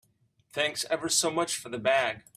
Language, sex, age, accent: English, male, 30-39, United States English